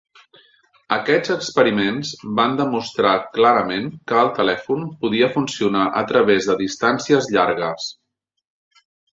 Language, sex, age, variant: Catalan, male, 40-49, Central